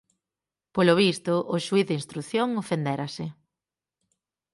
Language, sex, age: Galician, female, 30-39